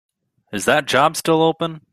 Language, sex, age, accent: English, male, 19-29, United States English